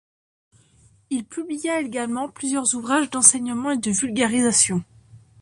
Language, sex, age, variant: French, female, 19-29, Français de métropole